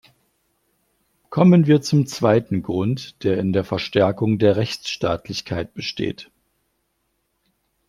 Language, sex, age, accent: German, male, 40-49, Deutschland Deutsch